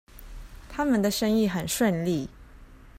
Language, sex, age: Chinese, female, 30-39